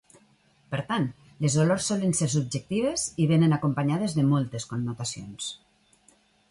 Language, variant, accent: Catalan, Valencià meridional, valencià